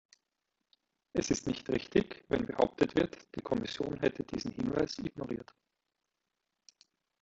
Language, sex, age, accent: German, male, 19-29, Österreichisches Deutsch